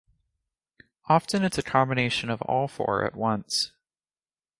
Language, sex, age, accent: English, male, 19-29, United States English